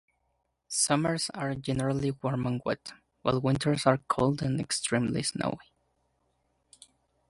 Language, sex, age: English, male, under 19